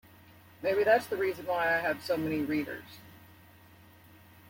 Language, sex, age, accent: English, female, 40-49, United States English